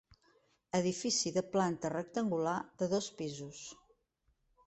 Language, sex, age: Catalan, female, 60-69